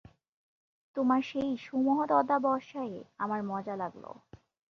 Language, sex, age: Bengali, female, 19-29